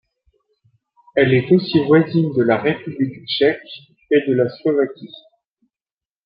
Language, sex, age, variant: French, male, 30-39, Français de métropole